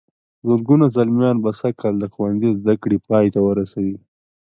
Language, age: Pashto, 19-29